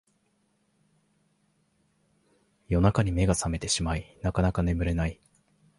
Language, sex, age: Japanese, male, 19-29